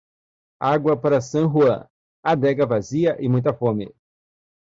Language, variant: Portuguese, Portuguese (Brasil)